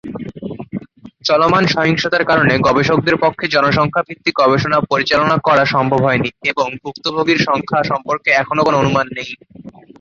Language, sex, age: Bengali, male, 19-29